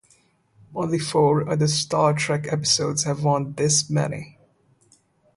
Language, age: English, 19-29